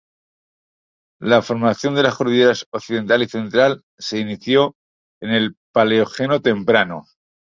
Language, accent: Spanish, España: Centro-Sur peninsular (Madrid, Toledo, Castilla-La Mancha)